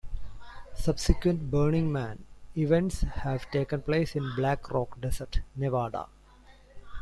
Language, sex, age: English, male, 40-49